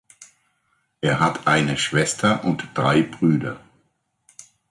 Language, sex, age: German, male, 50-59